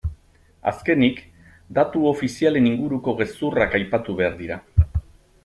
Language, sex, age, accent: Basque, male, 50-59, Mendebalekoa (Araba, Bizkaia, Gipuzkoako mendebaleko herri batzuk)